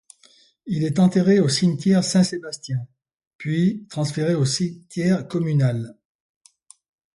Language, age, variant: French, 70-79, Français de métropole